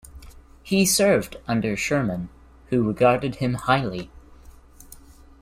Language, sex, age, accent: English, male, 19-29, New Zealand English